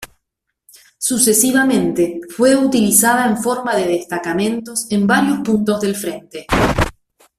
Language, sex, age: Spanish, female, 40-49